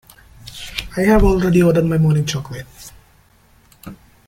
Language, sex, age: English, male, 19-29